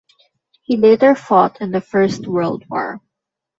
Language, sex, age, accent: English, female, 19-29, Filipino